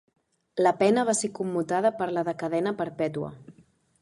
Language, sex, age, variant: Catalan, female, 19-29, Central